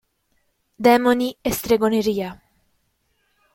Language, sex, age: Italian, female, 19-29